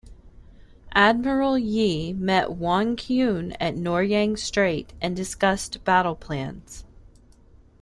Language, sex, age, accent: English, female, 30-39, United States English